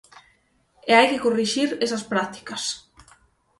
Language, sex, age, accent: Galician, female, 19-29, Oriental (común en zona oriental); Normativo (estándar)